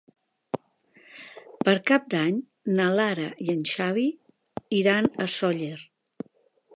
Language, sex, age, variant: Catalan, female, 60-69, Central